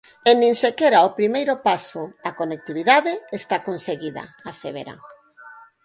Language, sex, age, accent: Galician, female, 50-59, Normativo (estándar)